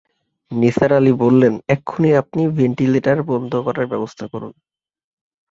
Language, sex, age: Bengali, male, 19-29